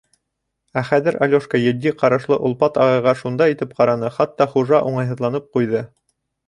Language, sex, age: Bashkir, male, 30-39